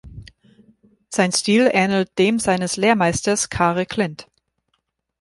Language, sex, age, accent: German, female, 30-39, Deutschland Deutsch